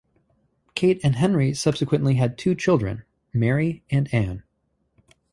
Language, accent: English, United States English